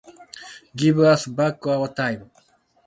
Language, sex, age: Japanese, male, 50-59